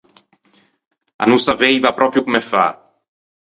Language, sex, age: Ligurian, male, 30-39